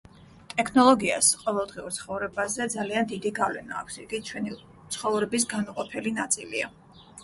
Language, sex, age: Georgian, female, 40-49